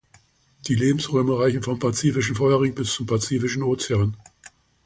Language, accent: German, Deutschland Deutsch